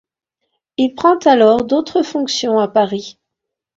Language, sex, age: French, female, 50-59